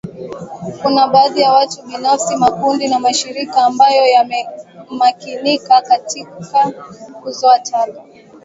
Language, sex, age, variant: Swahili, female, 19-29, Kiswahili Sanifu (EA)